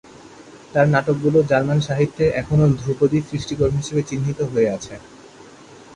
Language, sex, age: Bengali, male, 19-29